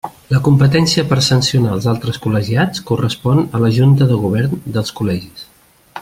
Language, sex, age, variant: Catalan, male, 50-59, Central